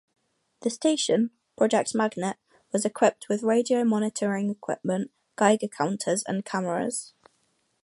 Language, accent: English, England English